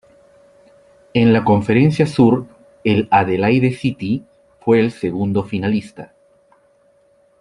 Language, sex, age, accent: Spanish, male, 40-49, Andino-Pacífico: Colombia, Perú, Ecuador, oeste de Bolivia y Venezuela andina